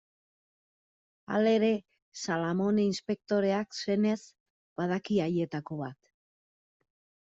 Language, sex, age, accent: Basque, female, 30-39, Erdialdekoa edo Nafarra (Gipuzkoa, Nafarroa)